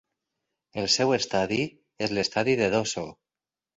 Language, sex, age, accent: Catalan, male, 40-49, valencià